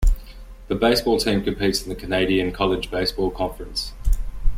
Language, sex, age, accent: English, male, 19-29, Australian English